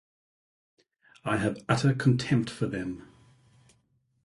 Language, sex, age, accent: English, male, 30-39, Southern African (South Africa, Zimbabwe, Namibia)